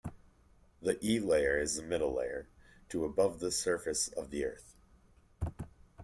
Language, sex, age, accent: English, male, 19-29, United States English